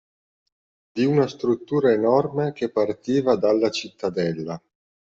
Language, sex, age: Italian, male, 50-59